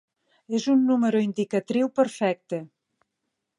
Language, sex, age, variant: Catalan, female, 50-59, Nord-Occidental